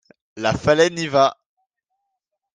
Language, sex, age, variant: French, male, under 19, Français de métropole